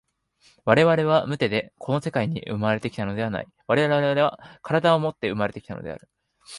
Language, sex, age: Japanese, male, 19-29